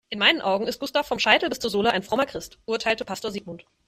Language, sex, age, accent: German, female, 19-29, Deutschland Deutsch